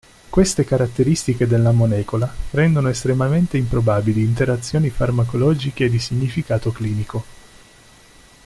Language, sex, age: Italian, male, 30-39